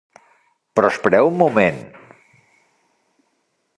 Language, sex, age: Catalan, male, 50-59